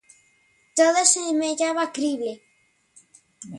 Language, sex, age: Galician, male, 50-59